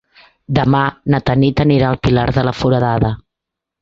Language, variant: Catalan, Central